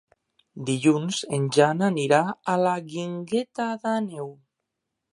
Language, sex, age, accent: Catalan, male, 19-29, valencià